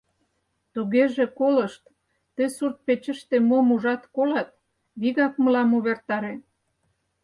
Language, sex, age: Mari, female, 60-69